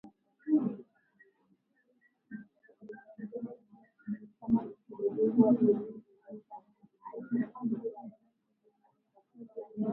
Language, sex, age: Swahili, female, 19-29